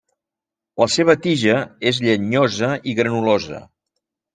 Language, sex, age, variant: Catalan, male, 50-59, Central